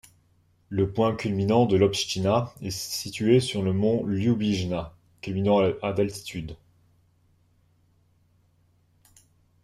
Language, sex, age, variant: French, male, 19-29, Français de métropole